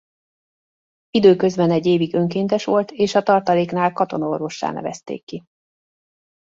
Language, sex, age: Hungarian, female, 40-49